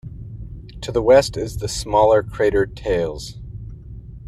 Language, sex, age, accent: English, male, 30-39, United States English